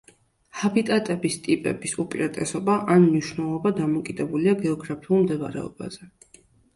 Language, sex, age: Georgian, female, 19-29